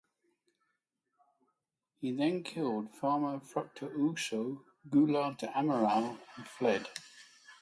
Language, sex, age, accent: English, male, 80-89, England English